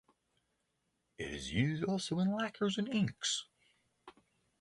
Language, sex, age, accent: English, male, 40-49, United States English; West Coast